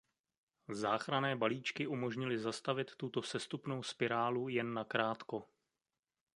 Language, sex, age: Czech, male, 30-39